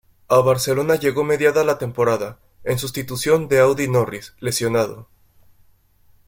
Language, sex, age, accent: Spanish, male, 19-29, México